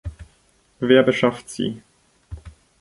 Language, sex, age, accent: German, male, 30-39, Deutschland Deutsch